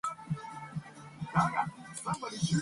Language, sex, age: English, female, 19-29